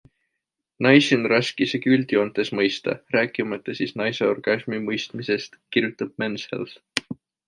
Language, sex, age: Estonian, female, 19-29